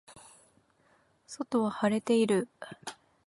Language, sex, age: Japanese, female, 30-39